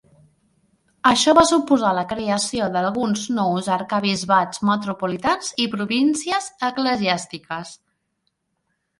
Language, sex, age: Catalan, female, 40-49